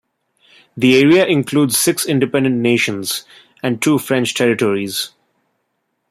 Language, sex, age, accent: English, male, 19-29, India and South Asia (India, Pakistan, Sri Lanka)